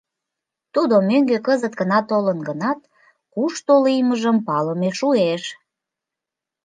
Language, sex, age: Mari, female, 19-29